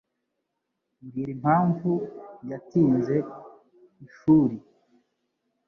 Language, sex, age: Kinyarwanda, male, 30-39